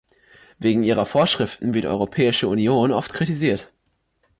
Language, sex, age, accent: German, male, under 19, Deutschland Deutsch